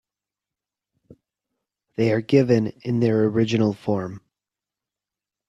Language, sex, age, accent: English, male, 30-39, United States English